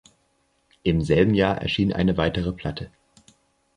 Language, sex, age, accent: German, male, 19-29, Deutschland Deutsch